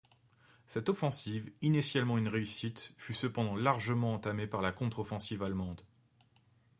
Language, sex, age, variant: French, male, 30-39, Français de métropole